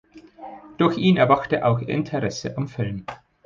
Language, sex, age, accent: German, male, 50-59, Deutschland Deutsch